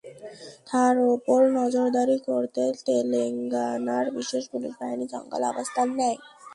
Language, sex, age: Bengali, female, 19-29